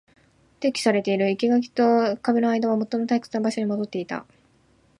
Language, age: Japanese, 19-29